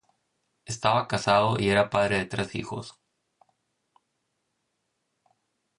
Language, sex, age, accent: Spanish, male, 30-39, México